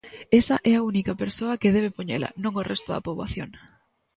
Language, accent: Galician, Normativo (estándar)